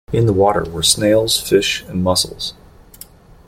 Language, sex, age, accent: English, male, 30-39, United States English